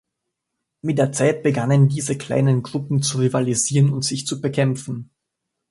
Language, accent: German, Österreichisches Deutsch